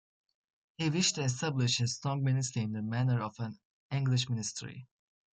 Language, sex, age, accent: English, male, under 19, United States English